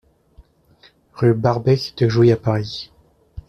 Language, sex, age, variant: French, male, 30-39, Français de métropole